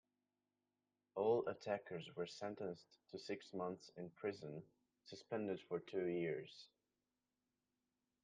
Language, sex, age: English, male, under 19